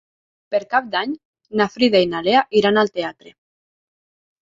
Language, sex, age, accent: Catalan, female, 19-29, Lleidatà